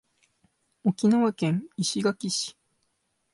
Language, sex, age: Japanese, male, 19-29